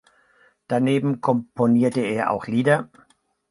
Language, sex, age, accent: German, male, 40-49, Deutschland Deutsch